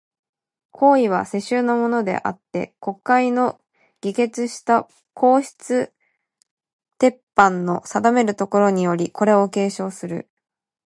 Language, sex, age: Japanese, female, 19-29